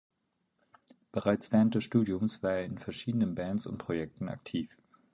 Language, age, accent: German, 19-29, Deutschland Deutsch